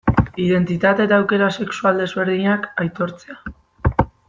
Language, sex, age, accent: Basque, female, 19-29, Mendebalekoa (Araba, Bizkaia, Gipuzkoako mendebaleko herri batzuk)